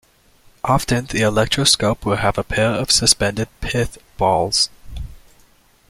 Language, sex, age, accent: English, male, 19-29, United States English